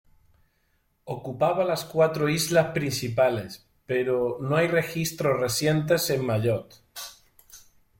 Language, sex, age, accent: Spanish, male, 19-29, España: Sur peninsular (Andalucia, Extremadura, Murcia)